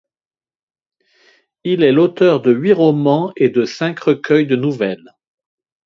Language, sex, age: French, male, 50-59